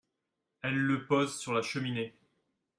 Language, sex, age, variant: French, male, 30-39, Français de métropole